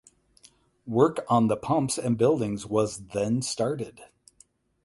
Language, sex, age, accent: English, male, 40-49, United States English; Midwestern